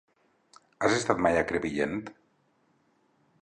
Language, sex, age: Catalan, male, 40-49